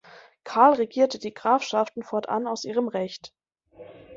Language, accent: German, Deutschland Deutsch